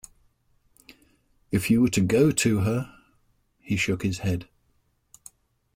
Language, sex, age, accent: English, male, 70-79, England English